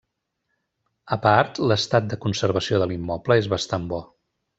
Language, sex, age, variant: Catalan, male, 50-59, Central